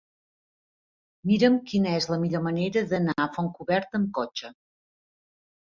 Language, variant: Catalan, Central